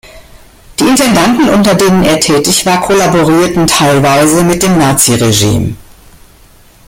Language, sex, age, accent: German, female, 60-69, Deutschland Deutsch